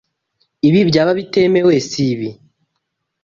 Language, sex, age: Kinyarwanda, male, 30-39